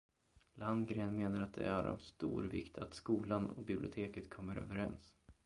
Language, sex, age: Swedish, male, 19-29